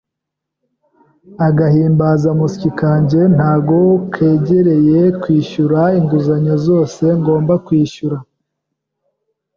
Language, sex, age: Kinyarwanda, male, 19-29